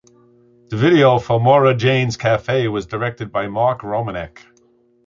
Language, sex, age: English, male, 60-69